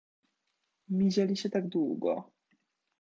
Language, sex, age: Polish, male, 19-29